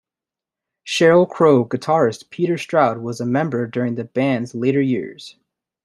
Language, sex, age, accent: English, male, 19-29, United States English